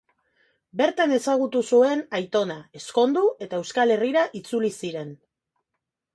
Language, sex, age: Basque, female, 40-49